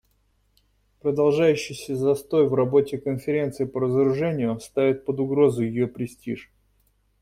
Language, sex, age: Russian, male, 30-39